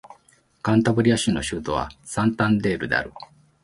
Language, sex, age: Japanese, male, 40-49